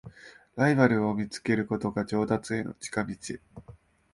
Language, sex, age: Japanese, male, 19-29